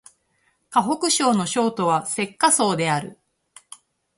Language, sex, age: Japanese, female, 50-59